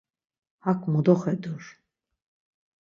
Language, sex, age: Laz, female, 60-69